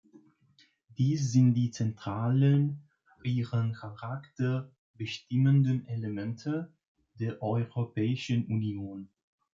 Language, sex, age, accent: German, male, 19-29, Deutschland Deutsch